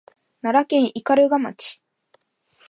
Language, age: Japanese, 19-29